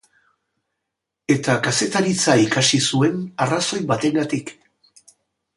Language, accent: Basque, Mendebalekoa (Araba, Bizkaia, Gipuzkoako mendebaleko herri batzuk)